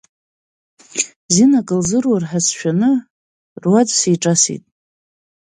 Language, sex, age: Abkhazian, female, 30-39